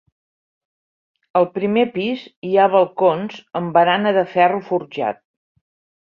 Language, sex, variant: Catalan, female, Central